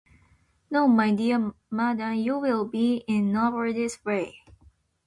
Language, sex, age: English, female, 19-29